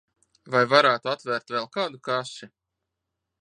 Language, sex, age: Latvian, male, 30-39